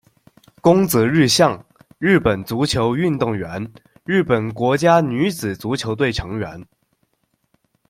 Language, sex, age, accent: Chinese, male, under 19, 出生地：江西省